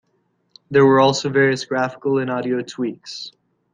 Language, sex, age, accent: English, male, 19-29, United States English